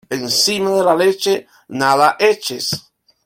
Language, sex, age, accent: Spanish, male, 50-59, Caribe: Cuba, Venezuela, Puerto Rico, República Dominicana, Panamá, Colombia caribeña, México caribeño, Costa del golfo de México